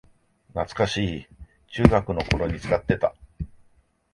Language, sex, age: Japanese, male, 50-59